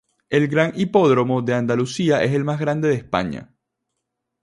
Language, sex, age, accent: Spanish, male, 19-29, Caribe: Cuba, Venezuela, Puerto Rico, República Dominicana, Panamá, Colombia caribeña, México caribeño, Costa del golfo de México